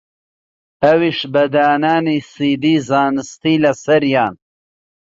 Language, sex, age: Central Kurdish, male, 30-39